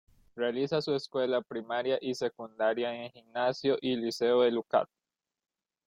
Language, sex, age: Spanish, male, 19-29